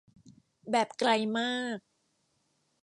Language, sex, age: Thai, female, 50-59